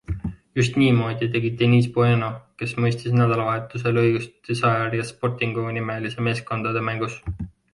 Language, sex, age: Estonian, male, 19-29